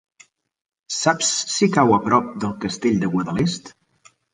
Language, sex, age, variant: Catalan, male, 40-49, Central